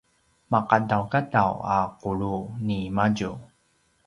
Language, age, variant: Paiwan, 30-39, pinayuanan a kinaikacedasan (東排灣語)